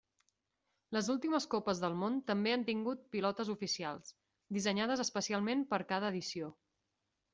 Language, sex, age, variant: Catalan, female, 19-29, Central